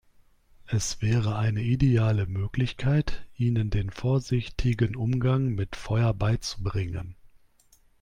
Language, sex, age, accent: German, male, 30-39, Deutschland Deutsch